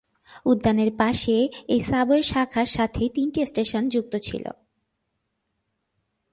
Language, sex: Bengali, female